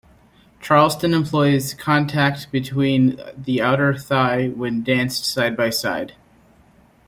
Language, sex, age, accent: English, male, 19-29, United States English